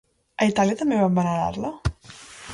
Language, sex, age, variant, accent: Catalan, female, 19-29, Central, central